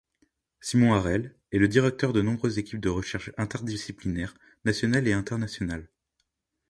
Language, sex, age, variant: French, male, 19-29, Français de métropole